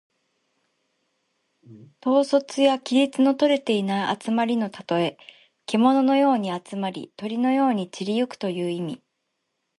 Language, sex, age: Japanese, female, 19-29